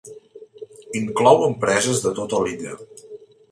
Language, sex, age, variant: Catalan, male, 40-49, Central